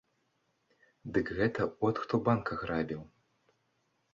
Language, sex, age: Belarusian, male, 19-29